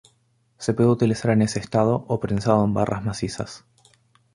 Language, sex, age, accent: Spanish, male, 19-29, Rioplatense: Argentina, Uruguay, este de Bolivia, Paraguay